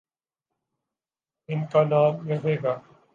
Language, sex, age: Urdu, male, 19-29